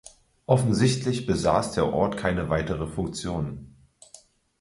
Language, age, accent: German, 19-29, Deutschland Deutsch